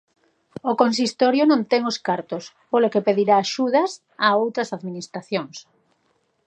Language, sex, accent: Galician, female, Normativo (estándar)